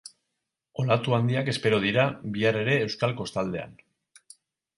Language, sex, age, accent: Basque, male, 40-49, Mendebalekoa (Araba, Bizkaia, Gipuzkoako mendebaleko herri batzuk)